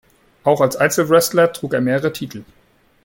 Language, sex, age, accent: German, male, 19-29, Deutschland Deutsch